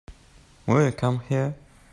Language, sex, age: English, male, under 19